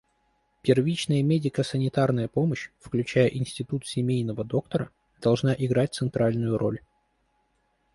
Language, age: Russian, 19-29